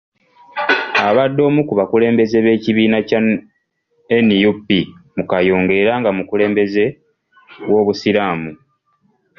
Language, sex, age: Ganda, male, 30-39